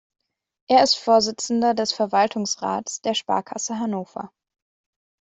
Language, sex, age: German, female, under 19